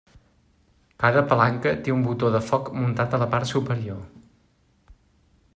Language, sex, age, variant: Catalan, male, 40-49, Central